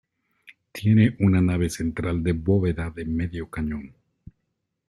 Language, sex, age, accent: Spanish, male, 50-59, México